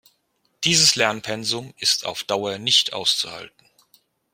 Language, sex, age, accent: German, male, 50-59, Deutschland Deutsch